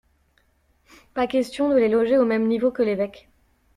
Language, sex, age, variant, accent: French, female, 30-39, Français d'Amérique du Nord, Français du Canada